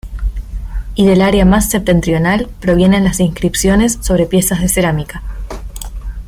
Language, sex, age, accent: Spanish, female, 19-29, Rioplatense: Argentina, Uruguay, este de Bolivia, Paraguay